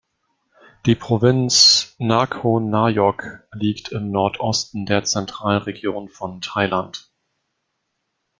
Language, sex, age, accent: German, male, 19-29, Deutschland Deutsch